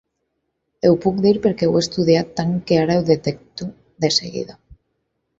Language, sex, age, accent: Catalan, female, 30-39, valencià